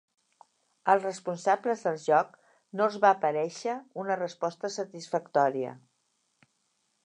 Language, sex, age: Catalan, female, 60-69